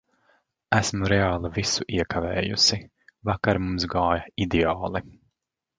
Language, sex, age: Latvian, male, 40-49